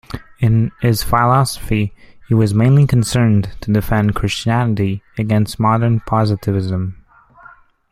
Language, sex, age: English, male, 19-29